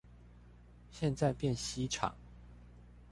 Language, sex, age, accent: Chinese, male, 19-29, 出生地：彰化縣